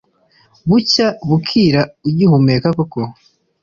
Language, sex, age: Kinyarwanda, male, 19-29